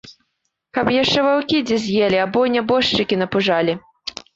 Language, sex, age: Belarusian, female, 19-29